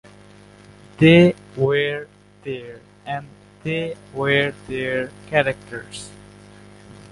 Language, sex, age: English, male, 19-29